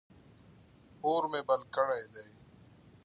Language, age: Pashto, 30-39